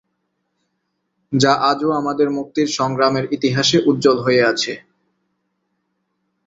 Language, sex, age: Bengali, male, 19-29